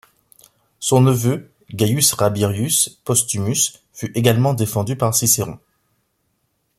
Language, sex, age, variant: French, male, 30-39, Français des départements et régions d'outre-mer